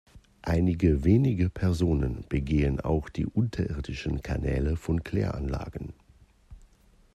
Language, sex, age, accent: German, male, 40-49, Deutschland Deutsch